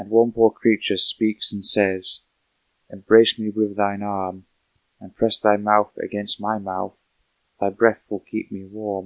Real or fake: real